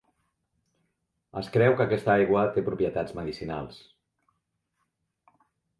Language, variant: Catalan, Central